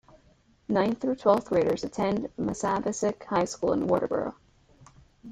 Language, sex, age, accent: English, female, under 19, United States English